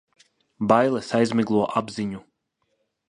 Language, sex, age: Latvian, male, 30-39